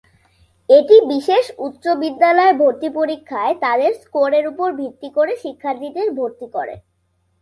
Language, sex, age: Bengali, female, under 19